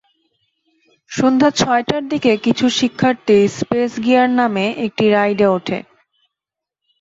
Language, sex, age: Bengali, female, 19-29